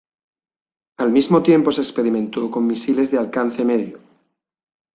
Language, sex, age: Spanish, male, 40-49